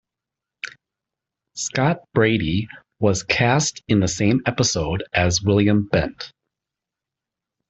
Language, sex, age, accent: English, male, 30-39, United States English